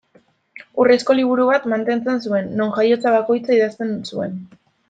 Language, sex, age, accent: Basque, female, 19-29, Mendebalekoa (Araba, Bizkaia, Gipuzkoako mendebaleko herri batzuk)